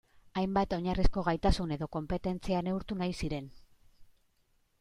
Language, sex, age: Basque, female, 40-49